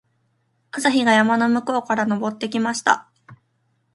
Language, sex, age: Japanese, female, 19-29